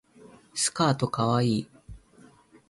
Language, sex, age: Japanese, male, 19-29